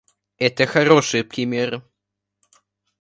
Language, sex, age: Russian, male, under 19